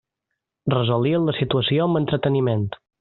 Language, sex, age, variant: Catalan, male, 19-29, Balear